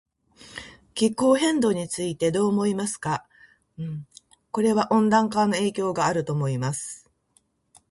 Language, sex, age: English, female, 50-59